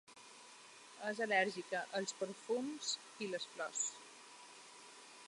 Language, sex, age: Catalan, female, 50-59